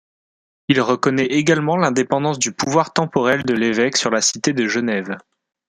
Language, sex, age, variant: French, male, under 19, Français de métropole